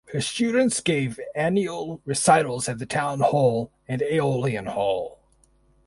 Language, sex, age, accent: English, male, 30-39, New Zealand English